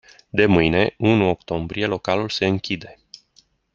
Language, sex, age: Romanian, male, 40-49